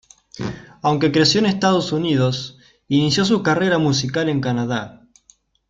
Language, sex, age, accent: Spanish, male, 19-29, Rioplatense: Argentina, Uruguay, este de Bolivia, Paraguay